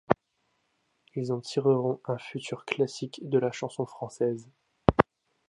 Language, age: French, 19-29